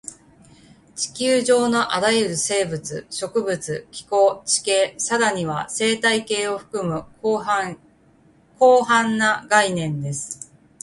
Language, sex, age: Japanese, female, 40-49